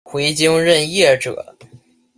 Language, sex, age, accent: Chinese, male, 19-29, 出生地：黑龙江省